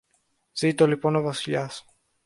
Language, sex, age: Greek, male, under 19